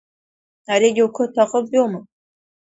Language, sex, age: Abkhazian, female, 30-39